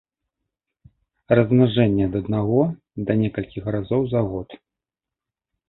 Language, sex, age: Belarusian, male, 30-39